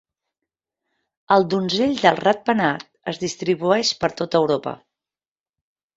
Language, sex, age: Catalan, female, 40-49